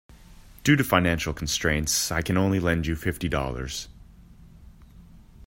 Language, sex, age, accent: English, male, 19-29, United States English